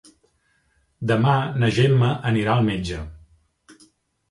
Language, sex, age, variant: Catalan, male, 40-49, Central